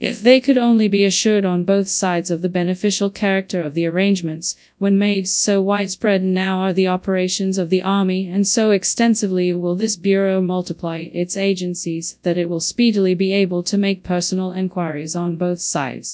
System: TTS, FastPitch